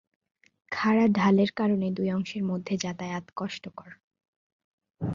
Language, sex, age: Bengali, female, under 19